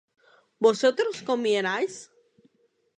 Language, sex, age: Spanish, female, 19-29